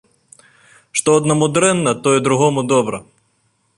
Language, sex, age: Belarusian, male, 30-39